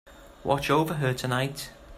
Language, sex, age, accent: English, male, 50-59, Welsh English